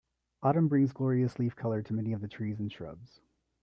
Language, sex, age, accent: English, male, 30-39, United States English